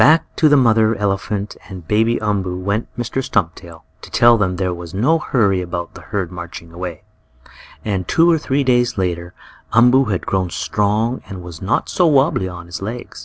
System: none